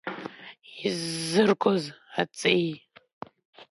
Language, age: Abkhazian, under 19